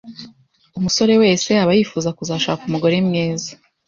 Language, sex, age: Kinyarwanda, female, 19-29